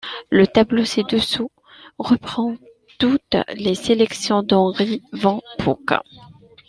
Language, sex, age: French, female, 19-29